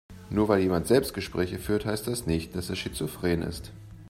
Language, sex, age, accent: German, male, 40-49, Deutschland Deutsch